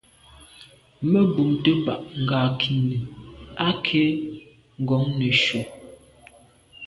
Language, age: Medumba, 30-39